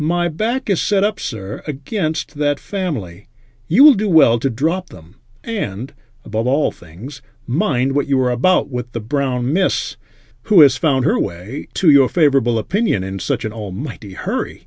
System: none